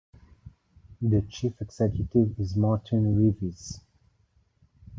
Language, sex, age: English, male, 19-29